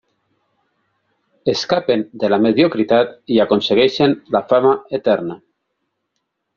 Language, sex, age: Catalan, male, 40-49